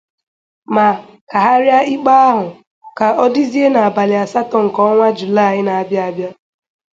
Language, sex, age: Igbo, female, under 19